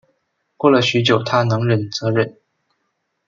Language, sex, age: Chinese, male, 19-29